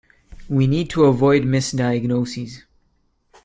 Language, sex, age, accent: English, male, 19-29, United States English